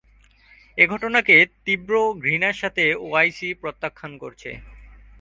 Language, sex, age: Bengali, male, 19-29